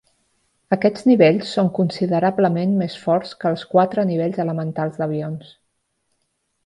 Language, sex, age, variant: Catalan, female, 40-49, Central